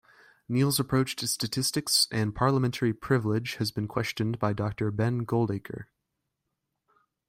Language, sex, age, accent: English, male, 19-29, United States English